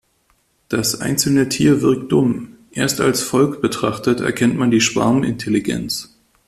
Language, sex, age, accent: German, male, 30-39, Deutschland Deutsch